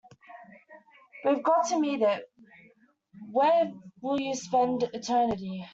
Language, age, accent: English, under 19, Australian English